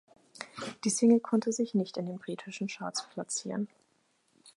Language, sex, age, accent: German, female, 19-29, Deutschland Deutsch